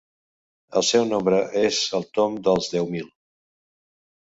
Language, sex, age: Catalan, male, 60-69